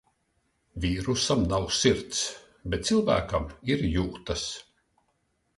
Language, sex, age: Latvian, male, 60-69